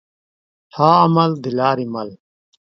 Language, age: Pashto, 40-49